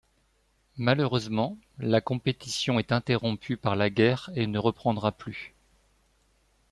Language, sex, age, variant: French, male, 40-49, Français de métropole